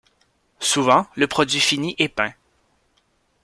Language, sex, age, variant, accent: French, male, 19-29, Français d'Amérique du Nord, Français du Canada